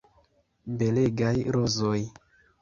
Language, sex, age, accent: Esperanto, male, 19-29, Internacia